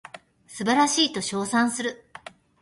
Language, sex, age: Japanese, female, 50-59